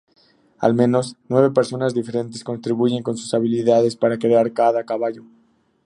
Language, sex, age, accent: Spanish, male, 19-29, México